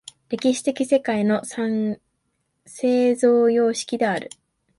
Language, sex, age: Japanese, female, 19-29